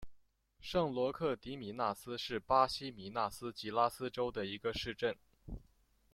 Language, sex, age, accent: Chinese, male, under 19, 出生地：湖北省